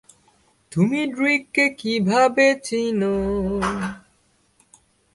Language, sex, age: Bengali, male, under 19